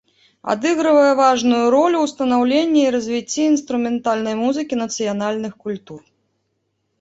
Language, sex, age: Belarusian, female, 30-39